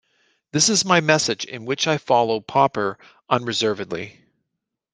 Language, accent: English, Canadian English